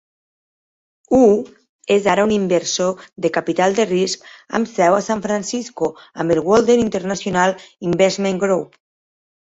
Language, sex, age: Catalan, female, 40-49